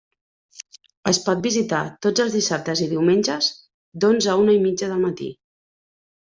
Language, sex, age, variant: Catalan, female, 30-39, Central